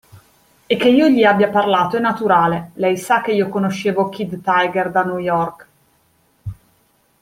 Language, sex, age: Italian, female, 30-39